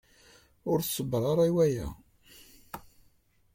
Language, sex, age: Kabyle, male, 19-29